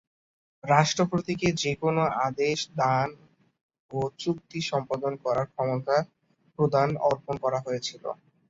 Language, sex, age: Bengali, male, under 19